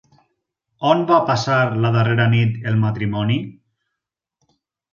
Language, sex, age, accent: Catalan, male, 30-39, valencià